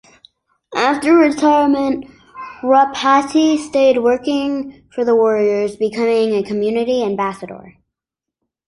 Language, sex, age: English, male, 19-29